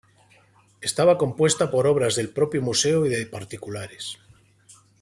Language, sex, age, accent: Spanish, male, 40-49, España: Norte peninsular (Asturias, Castilla y León, Cantabria, País Vasco, Navarra, Aragón, La Rioja, Guadalajara, Cuenca)